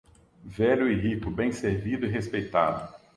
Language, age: Portuguese, 40-49